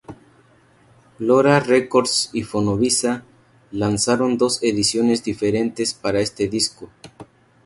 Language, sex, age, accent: Spanish, male, 30-39, México